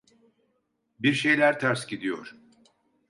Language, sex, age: Turkish, male, 60-69